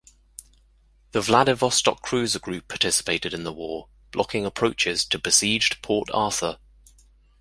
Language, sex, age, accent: English, male, 19-29, England English